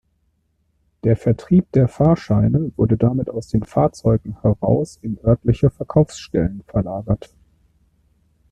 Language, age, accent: German, 30-39, Deutschland Deutsch